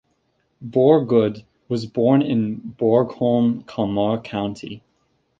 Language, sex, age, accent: English, male, 19-29, United States English